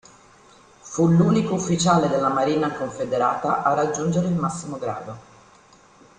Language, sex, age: Italian, female, 50-59